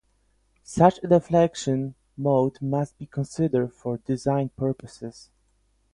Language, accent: English, Slavic; polish